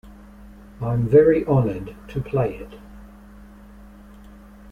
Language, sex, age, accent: English, male, 70-79, Australian English